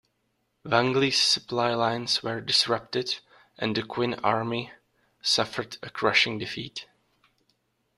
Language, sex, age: English, male, 19-29